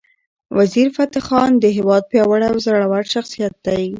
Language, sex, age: Pashto, female, 40-49